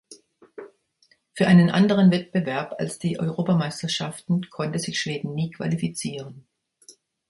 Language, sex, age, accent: German, female, 60-69, Deutschland Deutsch